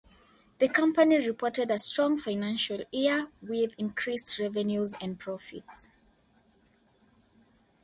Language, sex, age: English, female, 19-29